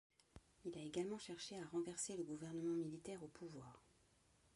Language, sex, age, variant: French, female, 50-59, Français de métropole